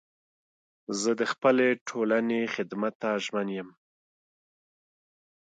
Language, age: Pashto, 30-39